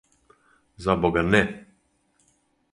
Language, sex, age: Serbian, male, 50-59